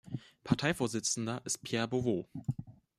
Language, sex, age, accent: German, male, 19-29, Deutschland Deutsch